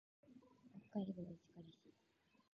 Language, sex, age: Japanese, female, 19-29